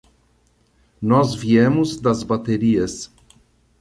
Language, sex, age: Portuguese, male, 60-69